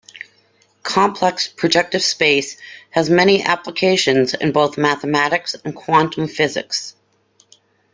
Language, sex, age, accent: English, female, 50-59, United States English